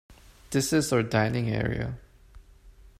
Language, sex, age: English, male, 19-29